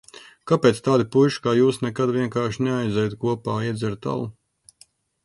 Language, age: Latvian, 40-49